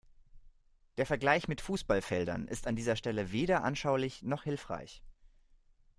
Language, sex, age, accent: German, male, 19-29, Deutschland Deutsch